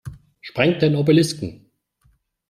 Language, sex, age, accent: German, male, 40-49, Deutschland Deutsch